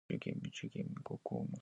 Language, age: Seri, 19-29